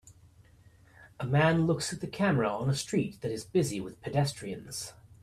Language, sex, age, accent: English, male, 30-39, United States English